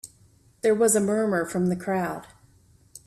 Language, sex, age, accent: English, female, 30-39, United States English